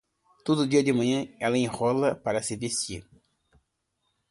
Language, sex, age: Portuguese, male, 50-59